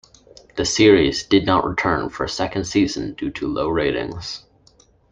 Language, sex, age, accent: English, male, 19-29, Canadian English